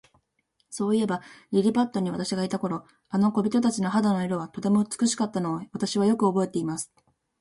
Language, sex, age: Japanese, female, 19-29